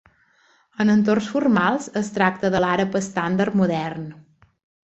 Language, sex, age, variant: Catalan, female, 40-49, Balear